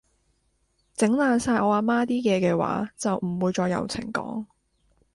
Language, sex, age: Cantonese, female, 19-29